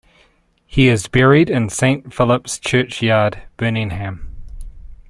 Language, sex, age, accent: English, male, 30-39, New Zealand English